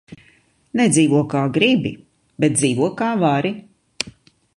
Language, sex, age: Latvian, female, 40-49